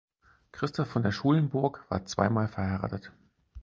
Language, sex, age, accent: German, male, 40-49, Deutschland Deutsch